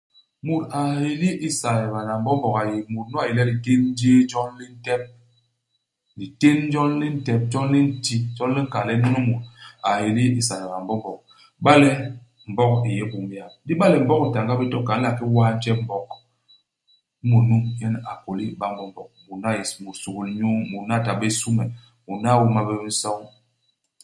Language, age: Basaa, 40-49